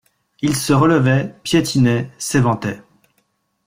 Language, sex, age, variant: French, male, 40-49, Français de métropole